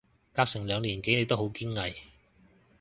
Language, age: Cantonese, 30-39